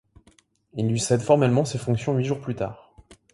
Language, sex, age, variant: French, male, 19-29, Français de métropole